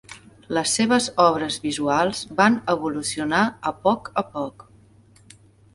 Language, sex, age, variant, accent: Catalan, female, 40-49, Central, central